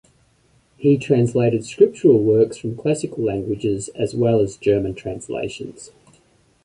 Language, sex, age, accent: English, male, 40-49, Australian English